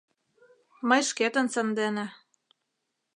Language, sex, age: Mari, female, 30-39